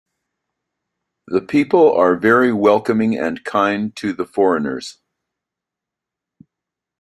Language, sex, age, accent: English, male, 60-69, Canadian English